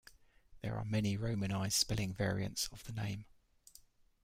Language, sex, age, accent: English, male, 50-59, England English